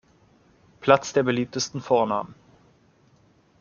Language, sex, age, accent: German, male, 30-39, Deutschland Deutsch